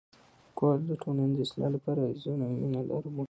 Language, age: Pashto, 19-29